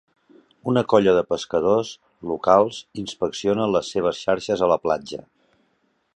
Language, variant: Catalan, Central